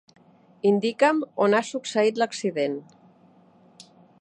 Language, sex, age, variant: Catalan, female, 50-59, Central